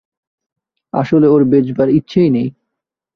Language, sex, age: Bengali, male, 19-29